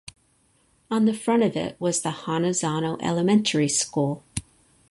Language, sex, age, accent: English, female, 60-69, United States English